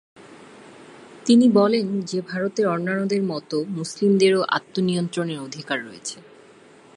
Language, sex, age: Bengali, female, 30-39